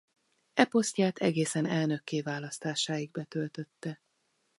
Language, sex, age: Hungarian, female, 40-49